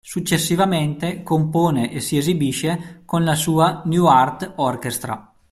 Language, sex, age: Italian, male, 30-39